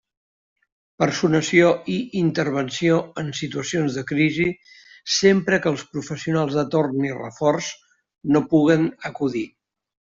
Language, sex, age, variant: Catalan, male, 60-69, Central